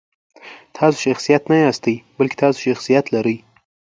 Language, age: Pashto, under 19